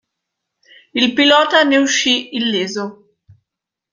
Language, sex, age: Italian, female, 19-29